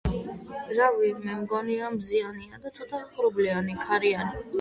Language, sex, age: Georgian, female, under 19